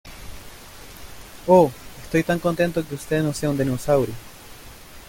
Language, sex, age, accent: Spanish, male, 30-39, Chileno: Chile, Cuyo